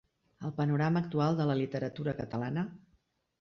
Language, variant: Catalan, Central